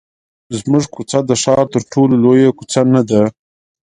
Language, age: Pashto, 30-39